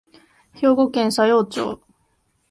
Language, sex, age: Japanese, female, 19-29